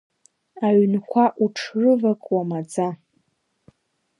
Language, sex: Abkhazian, female